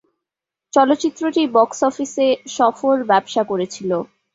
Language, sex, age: Bengali, female, 19-29